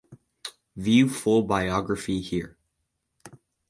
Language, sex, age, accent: English, male, under 19, United States English